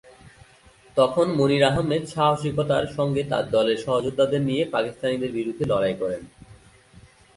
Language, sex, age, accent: Bengali, male, 19-29, Native